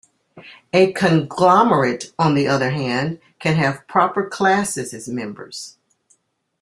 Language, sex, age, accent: English, female, 60-69, United States English